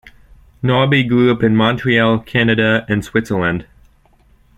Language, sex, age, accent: English, male, under 19, United States English